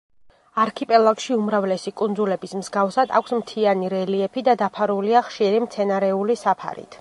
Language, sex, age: Georgian, female, 19-29